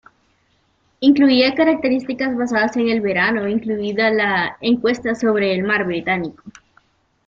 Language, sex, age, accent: Spanish, female, 19-29, América central